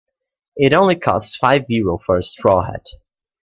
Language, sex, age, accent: English, male, under 19, United States English